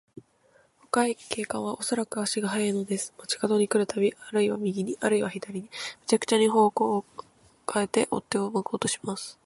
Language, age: Japanese, under 19